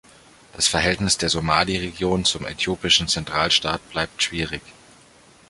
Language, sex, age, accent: German, male, 19-29, Deutschland Deutsch